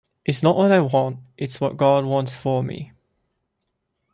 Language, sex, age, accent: English, male, 19-29, England English